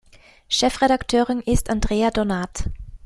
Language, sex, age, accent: German, female, 30-39, Österreichisches Deutsch